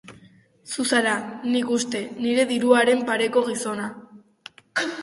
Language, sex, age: Basque, female, under 19